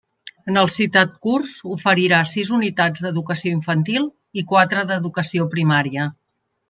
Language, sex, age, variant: Catalan, female, 50-59, Central